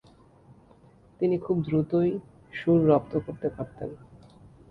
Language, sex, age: Bengali, male, 30-39